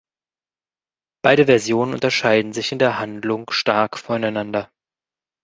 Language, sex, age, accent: German, male, 30-39, Deutschland Deutsch